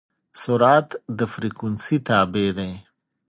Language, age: Pashto, 30-39